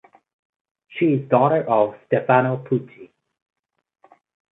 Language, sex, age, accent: English, male, 30-39, Canadian English